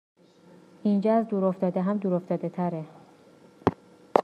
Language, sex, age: Persian, female, 19-29